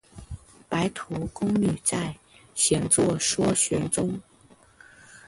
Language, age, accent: Chinese, under 19, 出生地：福建省